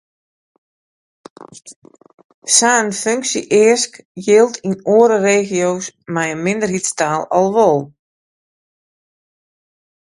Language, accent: Western Frisian, Wâldfrysk